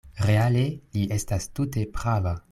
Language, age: Esperanto, 19-29